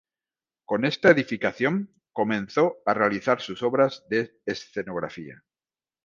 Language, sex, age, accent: Spanish, male, 50-59, España: Sur peninsular (Andalucia, Extremadura, Murcia)